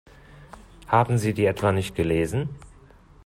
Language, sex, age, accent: German, male, 30-39, Deutschland Deutsch